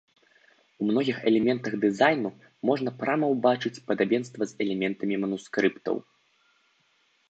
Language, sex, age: Belarusian, male, 19-29